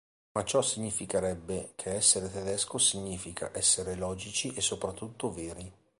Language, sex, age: Italian, male, 40-49